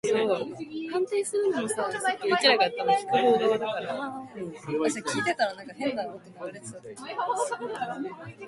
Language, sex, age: Japanese, female, 19-29